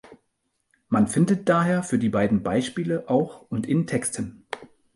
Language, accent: German, Deutschland Deutsch